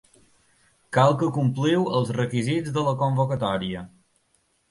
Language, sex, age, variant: Catalan, male, 19-29, Balear